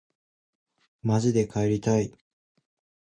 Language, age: Japanese, 19-29